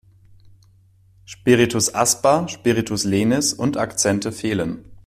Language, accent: German, Deutschland Deutsch